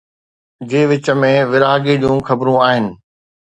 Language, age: Sindhi, 40-49